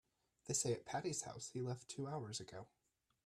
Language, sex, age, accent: English, male, 19-29, United States English